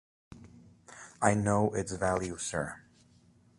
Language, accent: English, United States English